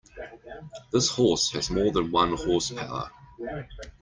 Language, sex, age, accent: English, male, 40-49, New Zealand English